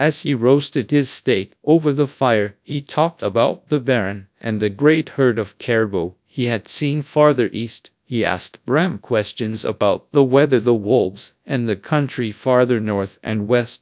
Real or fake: fake